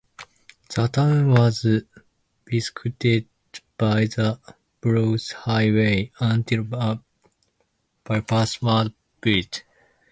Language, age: English, 19-29